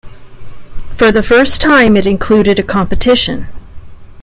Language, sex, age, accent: English, female, 50-59, United States English